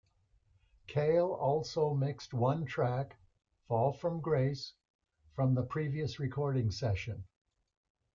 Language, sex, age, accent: English, male, 80-89, United States English